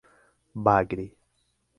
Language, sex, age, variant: Portuguese, male, 30-39, Portuguese (Brasil)